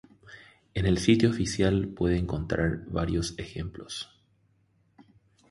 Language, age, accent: Spanish, 30-39, Rioplatense: Argentina, Uruguay, este de Bolivia, Paraguay